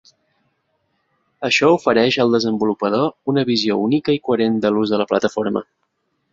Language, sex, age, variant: Catalan, male, 19-29, Central